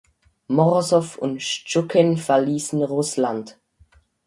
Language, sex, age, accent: German, male, under 19, Schweizerdeutsch